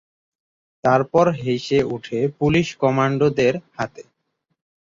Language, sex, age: Bengali, male, 19-29